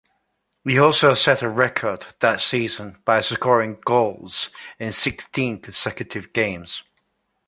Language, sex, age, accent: English, male, 50-59, England English